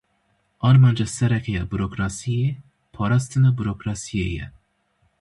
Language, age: Kurdish, 19-29